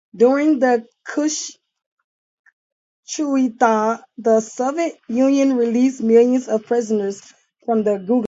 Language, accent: English, United States English